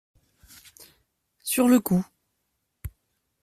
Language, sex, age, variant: French, male, 19-29, Français de métropole